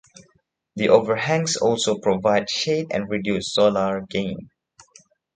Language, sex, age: English, male, 19-29